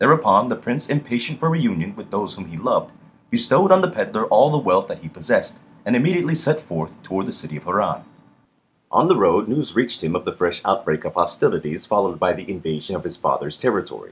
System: none